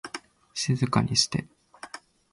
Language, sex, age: Japanese, male, 19-29